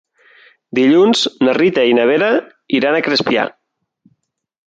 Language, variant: Catalan, Central